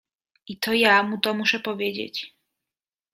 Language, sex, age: Polish, female, 19-29